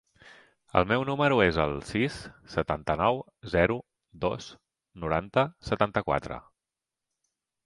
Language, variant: Catalan, Central